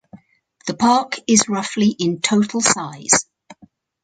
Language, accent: English, England English